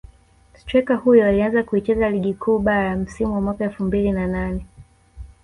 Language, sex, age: Swahili, female, 19-29